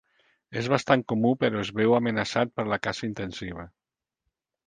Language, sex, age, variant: Catalan, male, 50-59, Central